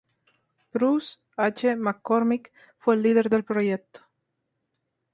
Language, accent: Spanish, España: Islas Canarias